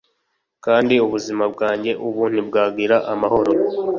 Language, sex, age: Kinyarwanda, male, 19-29